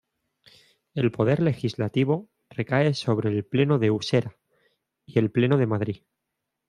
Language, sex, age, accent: Spanish, male, 30-39, España: Centro-Sur peninsular (Madrid, Toledo, Castilla-La Mancha)